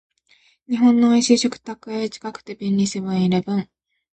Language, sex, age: Japanese, female, 19-29